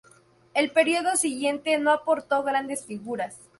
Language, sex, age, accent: Spanish, female, 19-29, México